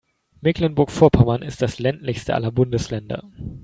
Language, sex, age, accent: German, male, 19-29, Deutschland Deutsch